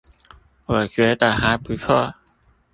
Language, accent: Chinese, 出生地：臺北市